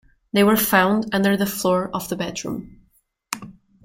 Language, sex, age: English, female, 19-29